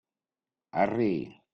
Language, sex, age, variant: Catalan, male, 60-69, Nord-Occidental